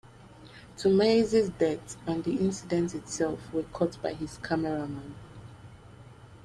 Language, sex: English, female